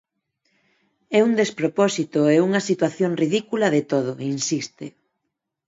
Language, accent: Galician, Neofalante